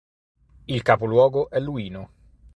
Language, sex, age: Italian, male, 30-39